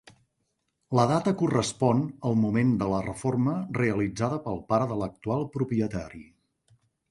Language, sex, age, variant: Catalan, male, 50-59, Central